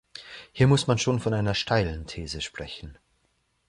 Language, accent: German, Österreichisches Deutsch